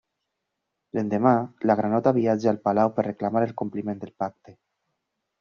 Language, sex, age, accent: Catalan, male, 19-29, valencià